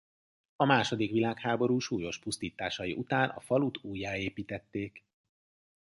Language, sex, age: Hungarian, male, 40-49